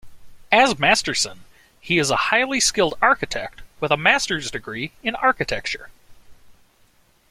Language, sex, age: English, male, 19-29